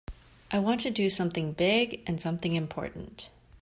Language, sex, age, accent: English, female, 30-39, United States English